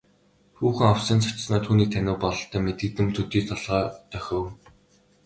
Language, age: Mongolian, 19-29